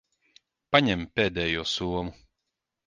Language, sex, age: Latvian, male, 40-49